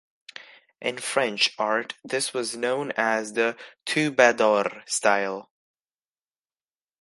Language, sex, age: English, male, under 19